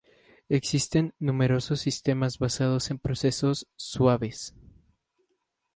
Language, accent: Spanish, México